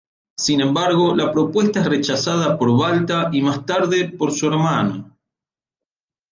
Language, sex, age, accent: Spanish, male, 50-59, Rioplatense: Argentina, Uruguay, este de Bolivia, Paraguay